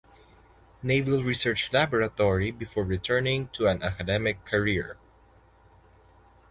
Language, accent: English, Filipino